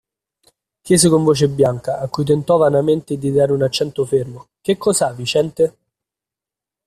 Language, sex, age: Italian, male, 19-29